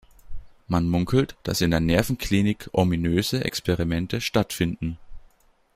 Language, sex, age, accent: German, male, 19-29, Österreichisches Deutsch